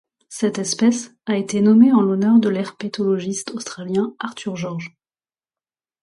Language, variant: French, Français de métropole